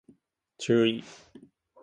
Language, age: Japanese, 19-29